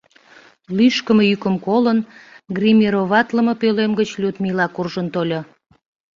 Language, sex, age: Mari, female, 40-49